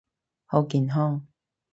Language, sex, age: Cantonese, female, 30-39